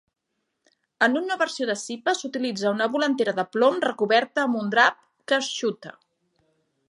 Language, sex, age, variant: Catalan, female, 40-49, Central